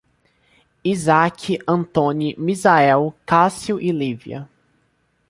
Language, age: Portuguese, under 19